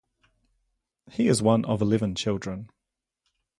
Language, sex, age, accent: English, male, 40-49, New Zealand English